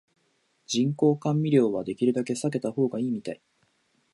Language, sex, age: Japanese, male, 19-29